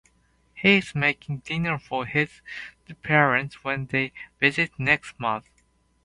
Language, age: English, 19-29